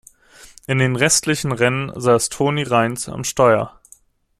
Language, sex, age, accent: German, male, 19-29, Deutschland Deutsch